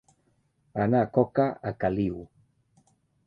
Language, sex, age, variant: Catalan, male, 50-59, Nord-Occidental